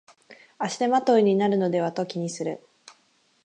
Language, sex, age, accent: Japanese, female, 19-29, 関東